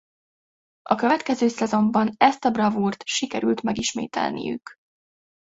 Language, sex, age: Hungarian, female, 19-29